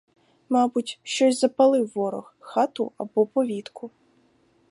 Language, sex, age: Ukrainian, female, 19-29